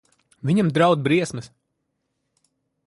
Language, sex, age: Latvian, male, 30-39